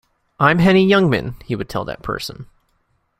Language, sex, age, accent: English, male, under 19, Canadian English